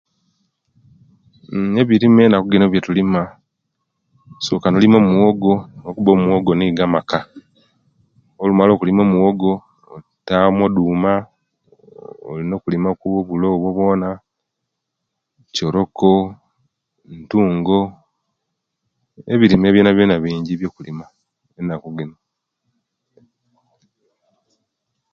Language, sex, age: Kenyi, male, 50-59